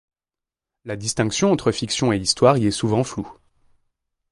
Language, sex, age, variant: French, male, 30-39, Français de métropole